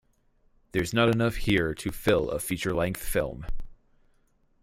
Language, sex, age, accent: English, male, 19-29, United States English